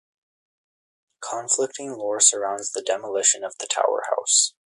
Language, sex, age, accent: English, male, under 19, United States English